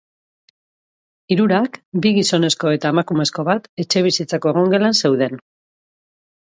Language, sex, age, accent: Basque, female, 40-49, Mendebalekoa (Araba, Bizkaia, Gipuzkoako mendebaleko herri batzuk)